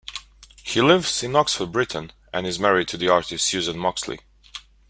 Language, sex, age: English, male, 19-29